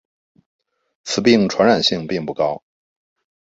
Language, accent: Chinese, 出生地：北京市